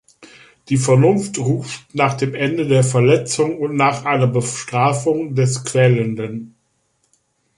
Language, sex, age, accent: German, male, 50-59, Deutschland Deutsch